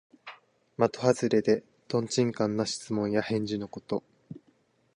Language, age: Japanese, 19-29